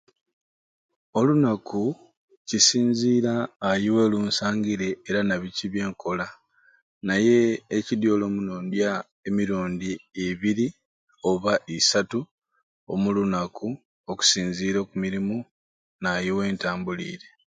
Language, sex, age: Ruuli, male, 30-39